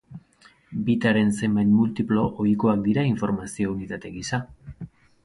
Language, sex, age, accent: Basque, male, 30-39, Mendebalekoa (Araba, Bizkaia, Gipuzkoako mendebaleko herri batzuk)